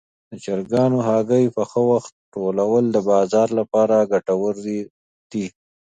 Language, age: Pashto, 30-39